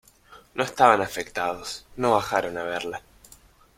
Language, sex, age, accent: Spanish, male, 19-29, Rioplatense: Argentina, Uruguay, este de Bolivia, Paraguay